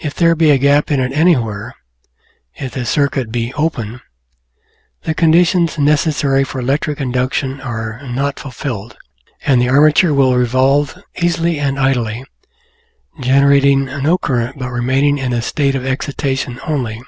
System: none